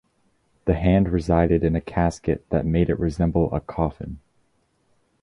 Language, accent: English, Canadian English